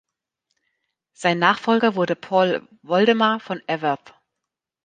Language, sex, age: German, female, 40-49